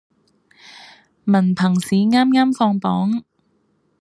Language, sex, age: Cantonese, female, 30-39